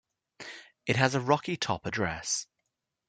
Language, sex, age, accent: English, male, 19-29, England English